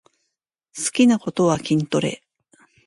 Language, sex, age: Japanese, female, 40-49